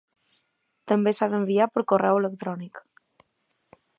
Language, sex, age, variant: Catalan, female, 19-29, Balear